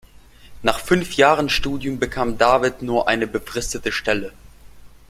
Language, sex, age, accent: German, male, 19-29, Russisch Deutsch